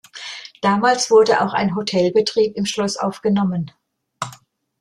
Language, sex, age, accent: German, female, 60-69, Deutschland Deutsch